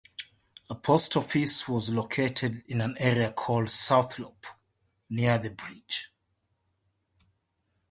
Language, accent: English, United States English; Australian English; England English; Irish English; Scottish English; Welsh English